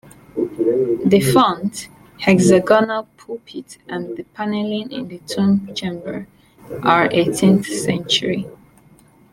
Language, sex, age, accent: English, female, 19-29, England English